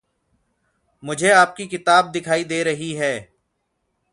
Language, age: Hindi, 30-39